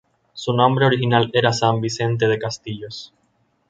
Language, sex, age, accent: Spanish, male, 19-29, Caribe: Cuba, Venezuela, Puerto Rico, República Dominicana, Panamá, Colombia caribeña, México caribeño, Costa del golfo de México